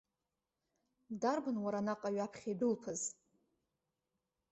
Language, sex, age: Abkhazian, female, 30-39